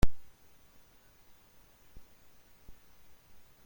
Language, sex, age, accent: Spanish, female, 50-59, España: Centro-Sur peninsular (Madrid, Toledo, Castilla-La Mancha)